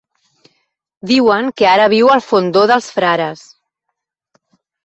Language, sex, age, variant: Catalan, female, 40-49, Central